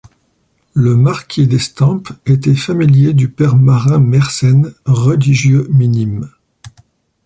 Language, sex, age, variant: French, male, 40-49, Français de métropole